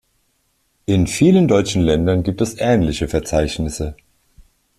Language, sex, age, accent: German, male, 40-49, Deutschland Deutsch